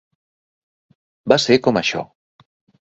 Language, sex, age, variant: Catalan, male, 40-49, Central